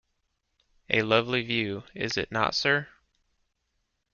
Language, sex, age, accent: English, male, 40-49, United States English